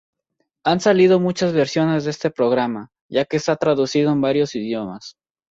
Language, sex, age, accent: Spanish, male, 19-29, México